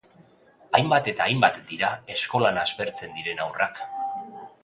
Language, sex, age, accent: Basque, male, 40-49, Mendebalekoa (Araba, Bizkaia, Gipuzkoako mendebaleko herri batzuk)